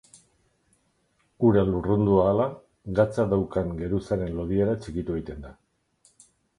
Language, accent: Basque, Erdialdekoa edo Nafarra (Gipuzkoa, Nafarroa)